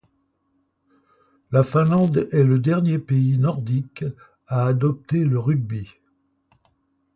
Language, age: French, 70-79